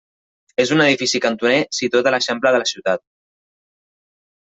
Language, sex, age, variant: Catalan, male, 19-29, Central